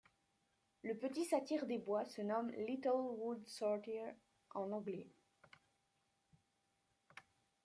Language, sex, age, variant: French, female, under 19, Français de métropole